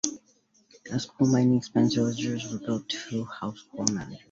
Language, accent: English, Canadian English